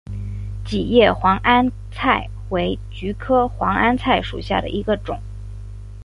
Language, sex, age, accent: Chinese, female, 19-29, 出生地：广东省